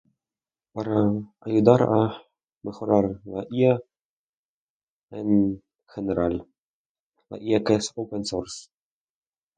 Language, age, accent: Spanish, under 19, España: Norte peninsular (Asturias, Castilla y León, Cantabria, País Vasco, Navarra, Aragón, La Rioja, Guadalajara, Cuenca)